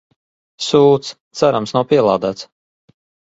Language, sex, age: Latvian, male, 40-49